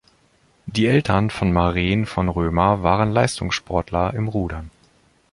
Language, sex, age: German, male, 30-39